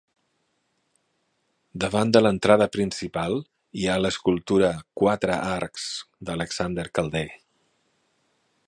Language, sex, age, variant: Catalan, male, 40-49, Central